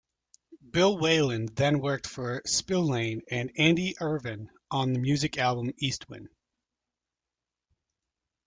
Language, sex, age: English, male, 30-39